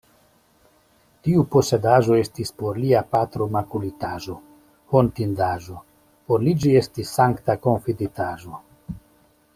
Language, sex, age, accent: Esperanto, male, 50-59, Internacia